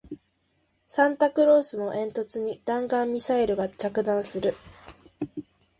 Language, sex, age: Japanese, female, under 19